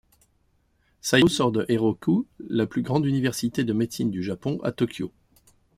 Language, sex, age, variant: French, male, 50-59, Français de métropole